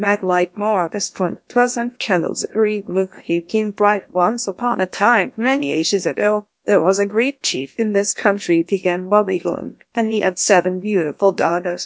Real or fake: fake